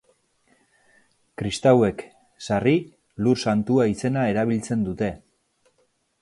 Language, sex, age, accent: Basque, male, 40-49, Erdialdekoa edo Nafarra (Gipuzkoa, Nafarroa)